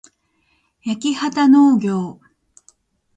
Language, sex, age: Japanese, female, 30-39